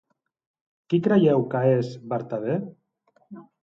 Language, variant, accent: Catalan, Central, central